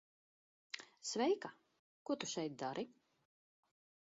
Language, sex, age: Latvian, female, 50-59